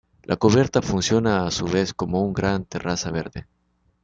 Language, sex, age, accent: Spanish, male, 19-29, Caribe: Cuba, Venezuela, Puerto Rico, República Dominicana, Panamá, Colombia caribeña, México caribeño, Costa del golfo de México